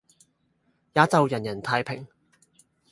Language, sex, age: Cantonese, male, 19-29